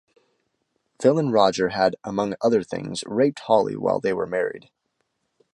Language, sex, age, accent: English, male, 19-29, United States English